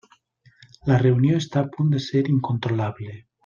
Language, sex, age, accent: Catalan, male, 40-49, valencià